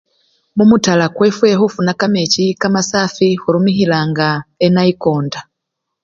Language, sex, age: Luyia, female, 50-59